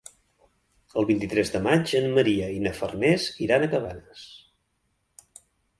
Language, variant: Catalan, Central